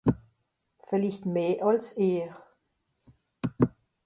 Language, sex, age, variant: Swiss German, female, 50-59, Nordniederàlemmànisch (Rishoffe, Zàwere, Bùsswìller, Hawenau, Brüemt, Stroossbùri, Molse, Dàmbàch, Schlettstàtt, Pfàlzbùri usw.)